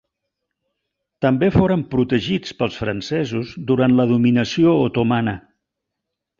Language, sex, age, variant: Catalan, male, 60-69, Central